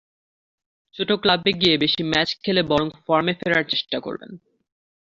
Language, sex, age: Bengali, male, under 19